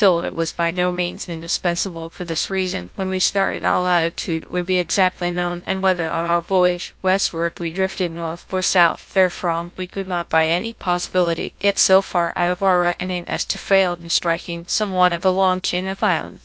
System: TTS, GlowTTS